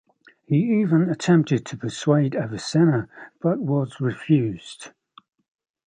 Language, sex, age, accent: English, male, 40-49, England English